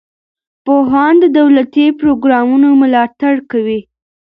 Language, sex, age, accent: Pashto, female, under 19, کندهاری لهجه